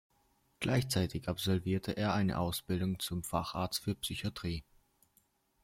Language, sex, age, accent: German, male, under 19, Deutschland Deutsch